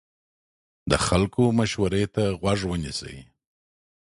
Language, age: Pashto, 50-59